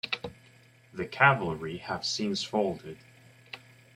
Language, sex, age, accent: English, male, 19-29, United States English